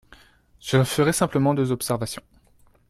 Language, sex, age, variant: French, male, 19-29, Français de métropole